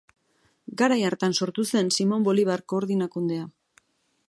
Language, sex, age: Basque, female, 40-49